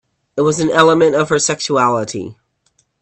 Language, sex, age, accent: English, female, 50-59, United States English